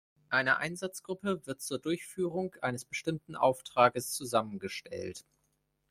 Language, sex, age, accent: German, male, 19-29, Deutschland Deutsch